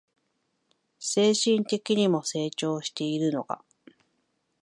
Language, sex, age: Japanese, female, 40-49